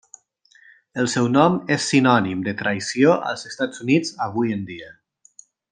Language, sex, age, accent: Catalan, male, 19-29, valencià